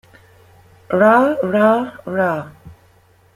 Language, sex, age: English, female, 30-39